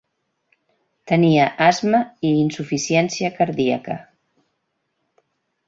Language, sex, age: Catalan, female, 60-69